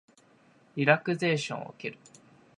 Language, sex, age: Japanese, male, 19-29